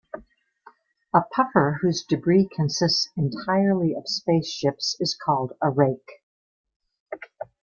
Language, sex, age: English, female, 60-69